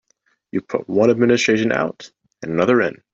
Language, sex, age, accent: English, male, under 19, United States English